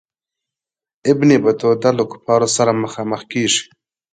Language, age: Pashto, 19-29